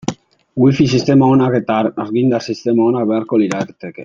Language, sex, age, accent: Basque, male, 19-29, Mendebalekoa (Araba, Bizkaia, Gipuzkoako mendebaleko herri batzuk)